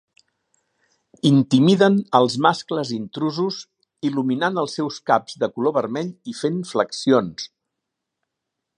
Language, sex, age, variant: Catalan, male, 60-69, Central